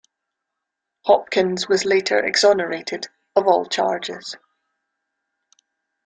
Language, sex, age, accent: English, female, 30-39, Scottish English